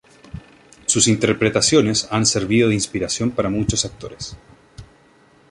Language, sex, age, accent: Spanish, male, 19-29, Chileno: Chile, Cuyo